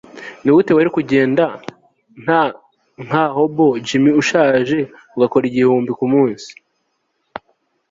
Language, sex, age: Kinyarwanda, male, 19-29